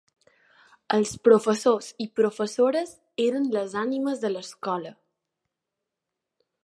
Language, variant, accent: Catalan, Balear, balear